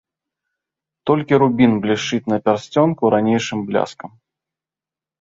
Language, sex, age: Belarusian, male, 30-39